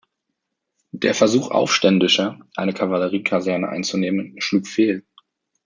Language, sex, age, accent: German, male, 30-39, Deutschland Deutsch